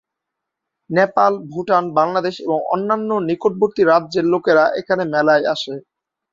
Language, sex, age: Bengali, male, 19-29